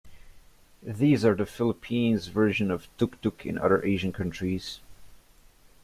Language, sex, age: English, male, under 19